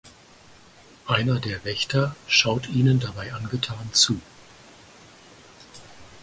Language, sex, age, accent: German, male, 50-59, Deutschland Deutsch